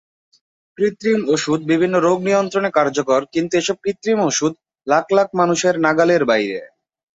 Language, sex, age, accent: Bengali, male, 19-29, Native